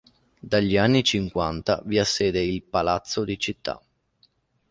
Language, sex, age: Italian, male, 19-29